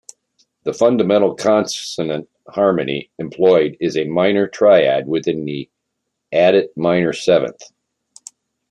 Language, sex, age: English, male, 60-69